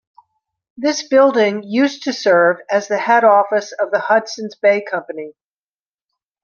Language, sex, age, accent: English, female, 60-69, United States English